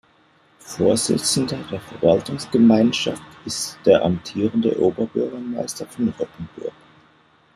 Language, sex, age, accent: German, male, 30-39, Deutschland Deutsch